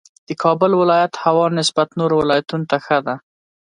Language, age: Pashto, 30-39